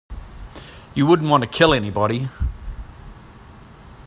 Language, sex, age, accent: English, male, 50-59, New Zealand English